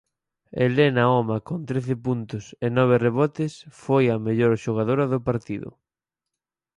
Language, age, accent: Galician, under 19, Normativo (estándar)